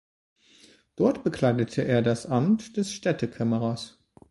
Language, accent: German, Deutschland Deutsch